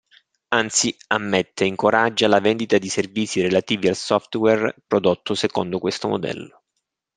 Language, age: Italian, 40-49